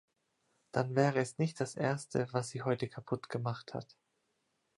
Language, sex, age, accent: German, male, 19-29, Deutschland Deutsch